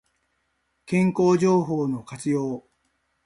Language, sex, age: Japanese, male, 60-69